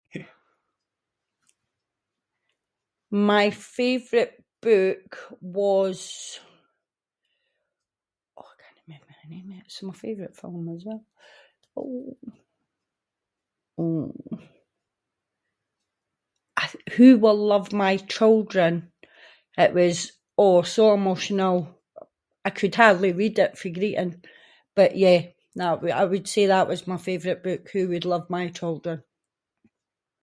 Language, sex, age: Scots, female, 50-59